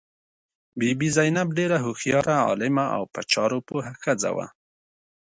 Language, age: Pashto, 30-39